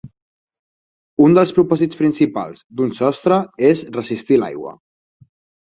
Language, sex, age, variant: Catalan, male, 19-29, Nord-Occidental